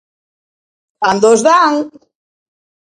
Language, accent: Galician, Normativo (estándar)